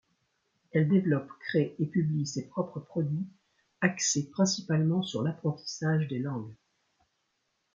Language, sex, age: French, female, 60-69